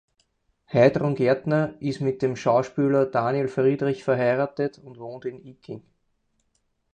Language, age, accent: German, 30-39, Österreichisches Deutsch